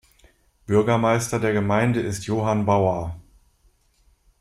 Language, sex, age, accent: German, male, 30-39, Deutschland Deutsch